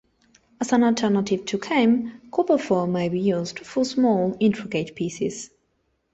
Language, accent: English, England English